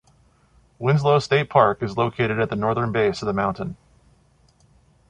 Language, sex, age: English, male, 40-49